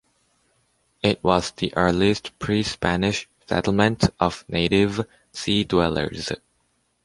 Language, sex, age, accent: English, male, under 19, United States English